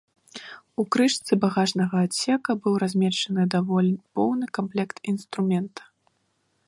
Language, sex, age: Belarusian, female, 19-29